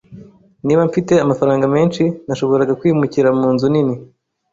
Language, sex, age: Kinyarwanda, male, 30-39